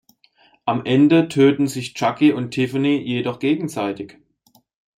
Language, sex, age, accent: German, male, 30-39, Deutschland Deutsch